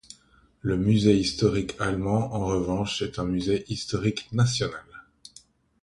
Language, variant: French, Français d'Europe